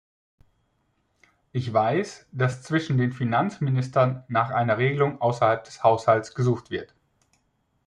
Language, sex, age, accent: German, male, 40-49, Deutschland Deutsch